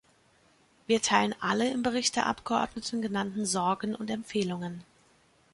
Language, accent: German, Deutschland Deutsch